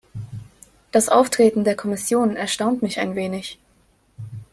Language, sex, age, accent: German, female, 19-29, Deutschland Deutsch